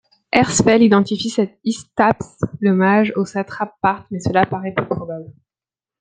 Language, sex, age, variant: French, female, 30-39, Français de métropole